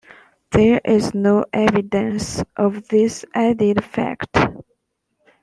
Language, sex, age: English, female, 19-29